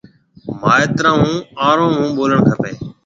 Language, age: Marwari (Pakistan), 40-49